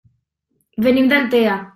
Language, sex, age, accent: Catalan, female, 19-29, valencià